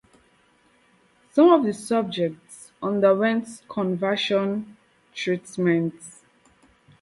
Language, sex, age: English, female, 19-29